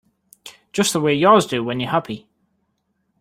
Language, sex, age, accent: English, male, 19-29, England English